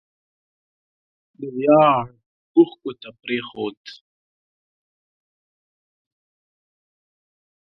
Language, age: Pashto, 19-29